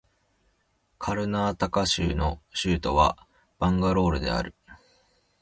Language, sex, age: Japanese, male, 19-29